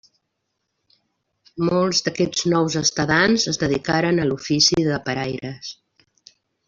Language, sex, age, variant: Catalan, female, 50-59, Central